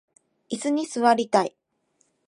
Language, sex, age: Japanese, female, 19-29